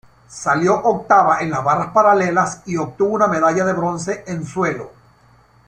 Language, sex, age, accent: Spanish, male, 60-69, Caribe: Cuba, Venezuela, Puerto Rico, República Dominicana, Panamá, Colombia caribeña, México caribeño, Costa del golfo de México